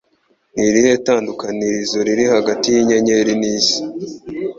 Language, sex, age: Kinyarwanda, male, 19-29